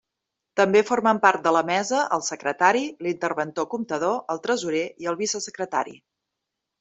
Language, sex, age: Catalan, female, 40-49